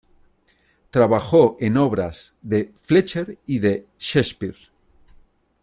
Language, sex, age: Spanish, male, 40-49